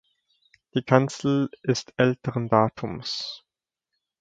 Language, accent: German, Deutschland Deutsch